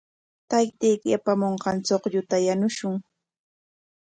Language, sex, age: Corongo Ancash Quechua, female, 30-39